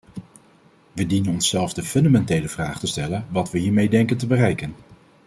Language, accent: Dutch, Nederlands Nederlands